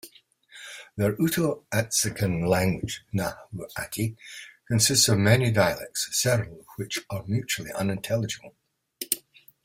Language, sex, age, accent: English, male, 70-79, Scottish English